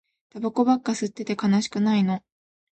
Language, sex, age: Japanese, female, 19-29